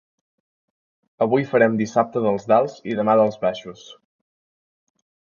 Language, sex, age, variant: Catalan, male, 19-29, Central